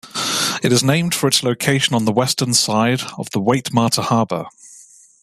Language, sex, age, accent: English, male, 30-39, England English